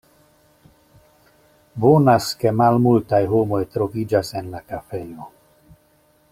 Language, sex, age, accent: Esperanto, male, 50-59, Internacia